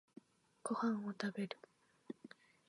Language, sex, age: Japanese, female, 19-29